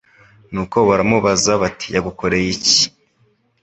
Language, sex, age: Kinyarwanda, male, 19-29